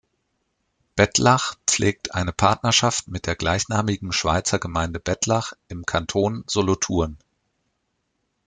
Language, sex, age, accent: German, male, 40-49, Deutschland Deutsch